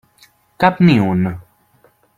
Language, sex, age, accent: Catalan, male, 19-29, valencià